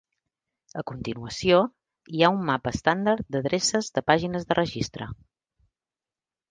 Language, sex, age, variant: Catalan, female, 40-49, Central